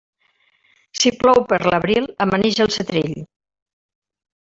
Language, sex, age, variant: Catalan, female, 60-69, Central